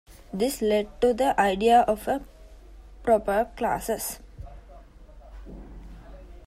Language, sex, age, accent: English, female, 19-29, United States English